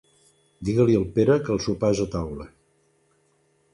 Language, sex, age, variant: Catalan, male, 70-79, Central